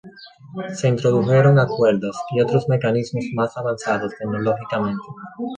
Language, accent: Spanish, Caribe: Cuba, Venezuela, Puerto Rico, República Dominicana, Panamá, Colombia caribeña, México caribeño, Costa del golfo de México